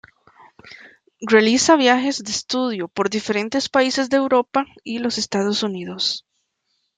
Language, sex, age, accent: Spanish, female, 19-29, América central